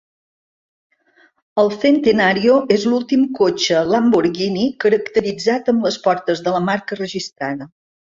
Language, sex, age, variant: Catalan, female, 50-59, Central